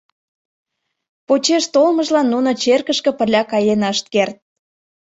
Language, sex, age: Mari, female, 19-29